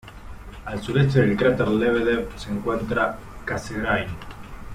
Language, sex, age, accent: Spanish, male, 30-39, Rioplatense: Argentina, Uruguay, este de Bolivia, Paraguay